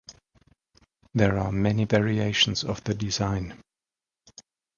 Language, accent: English, United States English